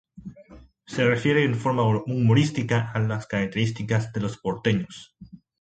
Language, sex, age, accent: Spanish, male, under 19, Rioplatense: Argentina, Uruguay, este de Bolivia, Paraguay